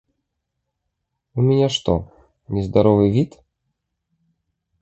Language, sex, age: Russian, male, 30-39